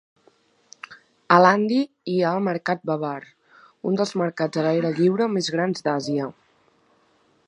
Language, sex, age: Catalan, female, 19-29